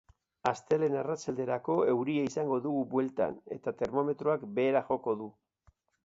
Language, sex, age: Basque, male, 60-69